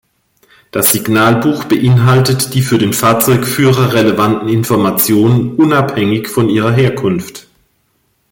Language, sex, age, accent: German, female, 50-59, Deutschland Deutsch